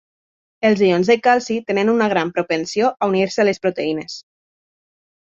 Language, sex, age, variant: Catalan, female, 19-29, Nord-Occidental